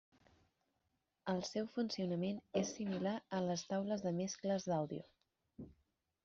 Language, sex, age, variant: Catalan, female, 19-29, Central